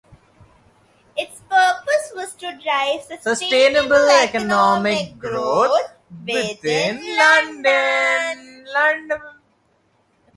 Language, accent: English, India and South Asia (India, Pakistan, Sri Lanka)